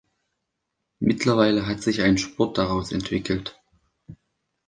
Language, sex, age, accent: German, male, under 19, Deutschland Deutsch